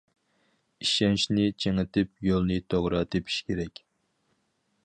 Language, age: Uyghur, 19-29